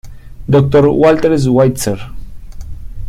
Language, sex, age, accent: Spanish, male, 30-39, Andino-Pacífico: Colombia, Perú, Ecuador, oeste de Bolivia y Venezuela andina